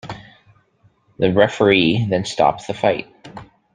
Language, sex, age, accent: English, male, 30-39, Canadian English